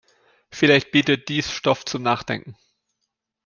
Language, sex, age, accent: German, male, 19-29, Deutschland Deutsch